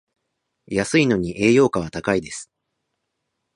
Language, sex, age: Japanese, male, 30-39